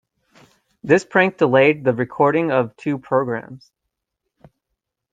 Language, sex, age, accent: English, male, 30-39, United States English